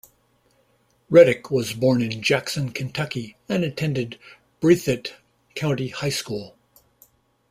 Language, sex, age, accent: English, male, 60-69, United States English